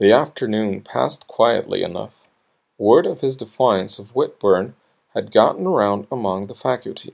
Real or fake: real